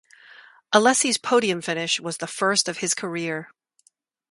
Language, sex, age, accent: English, female, 50-59, United States English